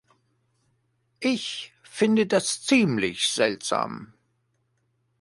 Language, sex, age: German, male, 40-49